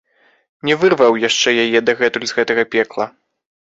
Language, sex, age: Belarusian, male, 19-29